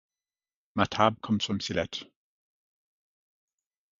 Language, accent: English, Irish English